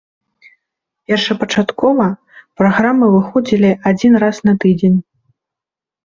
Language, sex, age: Belarusian, female, 19-29